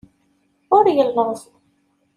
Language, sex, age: Kabyle, female, 19-29